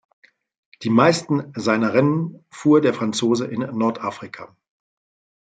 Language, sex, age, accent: German, male, 50-59, Deutschland Deutsch